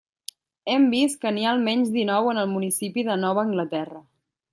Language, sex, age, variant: Catalan, female, under 19, Central